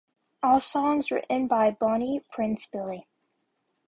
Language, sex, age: English, female, under 19